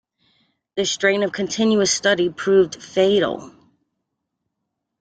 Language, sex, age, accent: English, female, 40-49, United States English